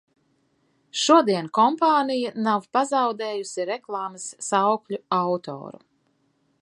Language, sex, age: Latvian, female, 50-59